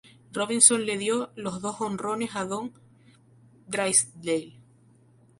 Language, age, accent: Spanish, 19-29, España: Islas Canarias